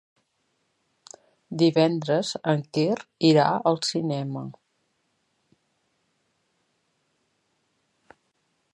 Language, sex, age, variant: Catalan, female, 50-59, Central